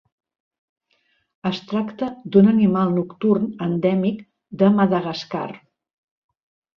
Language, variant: Catalan, Central